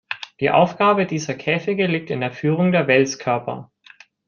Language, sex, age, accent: German, male, 19-29, Deutschland Deutsch